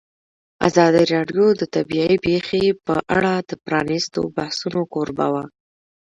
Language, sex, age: Pashto, female, 19-29